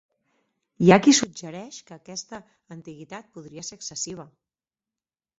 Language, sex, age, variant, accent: Catalan, female, 40-49, Central, Barcelonès